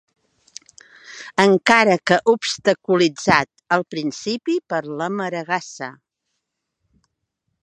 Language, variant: Catalan, Central